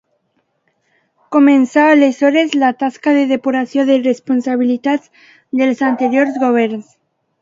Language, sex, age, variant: Catalan, female, under 19, Alacantí